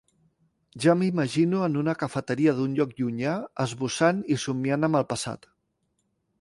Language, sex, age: Catalan, male, 40-49